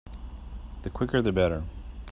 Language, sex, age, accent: English, male, 50-59, United States English